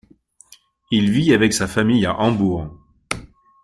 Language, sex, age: French, male, 40-49